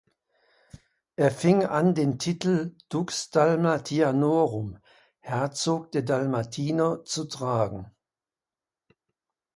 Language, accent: German, Deutschland Deutsch